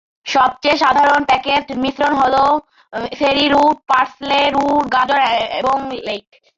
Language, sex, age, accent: Bengali, male, 40-49, প্রমিত